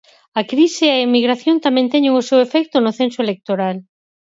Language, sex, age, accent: Galician, female, 50-59, Central (gheada)